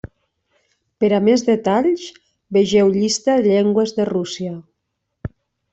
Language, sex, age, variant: Catalan, female, 40-49, Nord-Occidental